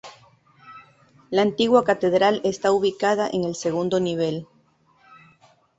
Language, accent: Spanish, Andino-Pacífico: Colombia, Perú, Ecuador, oeste de Bolivia y Venezuela andina